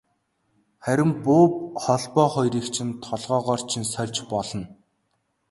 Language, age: Mongolian, 19-29